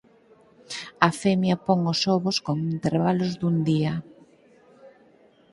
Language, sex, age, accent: Galician, female, 50-59, Normativo (estándar)